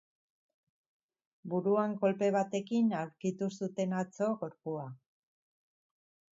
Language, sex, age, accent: Basque, female, 50-59, Mendebalekoa (Araba, Bizkaia, Gipuzkoako mendebaleko herri batzuk)